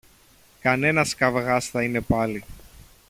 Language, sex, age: Greek, male, 30-39